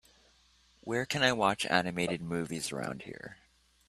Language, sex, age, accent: English, male, 19-29, United States English